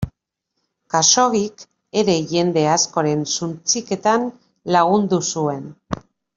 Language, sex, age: Basque, female, 40-49